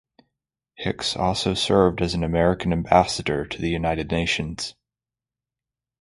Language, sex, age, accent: English, male, 19-29, United States English